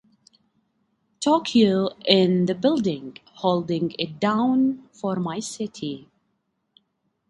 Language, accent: English, United States English